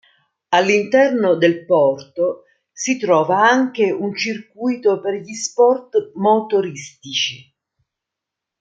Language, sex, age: Italian, female, 50-59